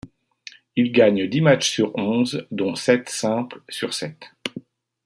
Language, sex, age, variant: French, male, 40-49, Français de métropole